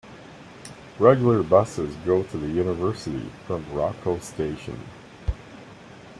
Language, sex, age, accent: English, male, 60-69, Canadian English